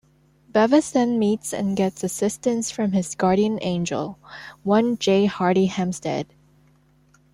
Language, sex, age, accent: English, female, 19-29, Hong Kong English